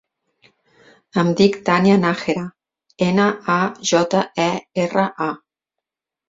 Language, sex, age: Catalan, female, 40-49